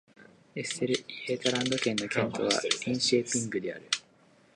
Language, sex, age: Japanese, male, 19-29